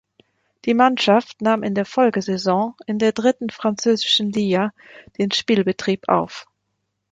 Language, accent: German, Deutschland Deutsch